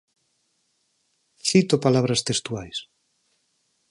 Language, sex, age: Galician, male, 50-59